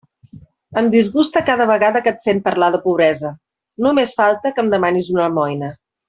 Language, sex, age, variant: Catalan, female, 40-49, Central